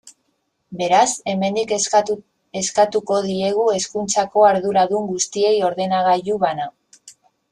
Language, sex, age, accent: Basque, female, 30-39, Mendebalekoa (Araba, Bizkaia, Gipuzkoako mendebaleko herri batzuk)